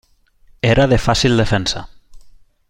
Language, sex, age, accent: Catalan, male, 19-29, valencià